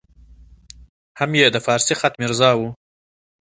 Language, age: Pashto, 19-29